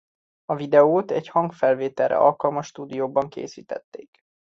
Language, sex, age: Hungarian, male, 30-39